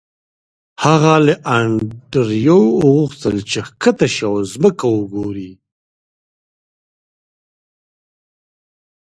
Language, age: Pashto, 30-39